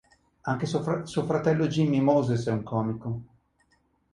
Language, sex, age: Italian, male, 50-59